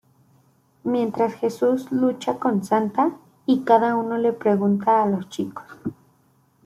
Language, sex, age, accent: Spanish, female, 19-29, México